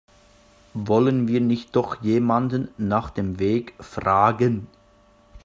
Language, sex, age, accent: German, male, 30-39, Schweizerdeutsch